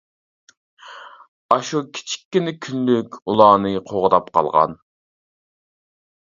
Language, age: Uyghur, 40-49